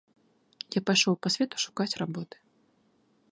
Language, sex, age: Belarusian, female, 30-39